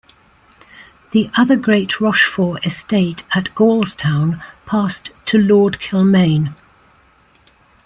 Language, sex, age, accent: English, female, 70-79, England English